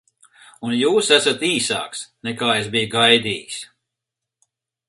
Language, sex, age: Latvian, male, 50-59